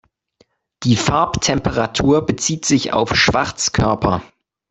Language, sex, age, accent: German, male, 19-29, Deutschland Deutsch